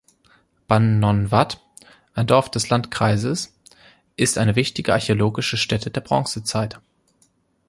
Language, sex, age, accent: German, male, 19-29, Deutschland Deutsch